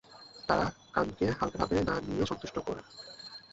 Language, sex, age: Bengali, male, 19-29